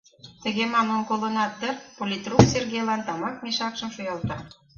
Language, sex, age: Mari, female, 40-49